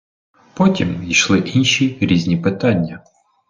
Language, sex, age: Ukrainian, male, 30-39